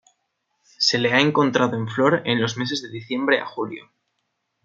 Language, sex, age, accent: Spanish, male, 19-29, España: Norte peninsular (Asturias, Castilla y León, Cantabria, País Vasco, Navarra, Aragón, La Rioja, Guadalajara, Cuenca)